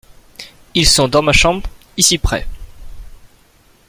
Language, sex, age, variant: French, male, 19-29, Français de métropole